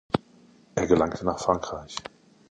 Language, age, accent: German, 60-69, Deutschland Deutsch